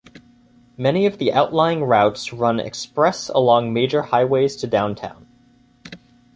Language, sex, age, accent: English, male, 19-29, United States English